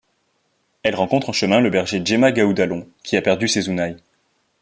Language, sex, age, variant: French, male, 19-29, Français de métropole